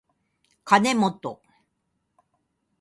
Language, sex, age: Japanese, female, 60-69